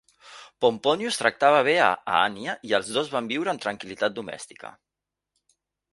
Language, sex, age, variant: Catalan, male, 40-49, Central